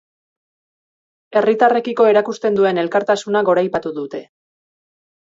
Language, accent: Basque, Erdialdekoa edo Nafarra (Gipuzkoa, Nafarroa)